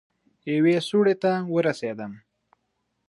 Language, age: Pashto, 19-29